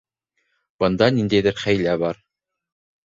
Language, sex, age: Bashkir, male, 30-39